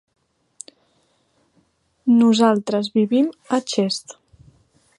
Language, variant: Catalan, Central